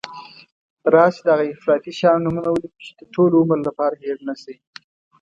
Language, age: Pashto, 19-29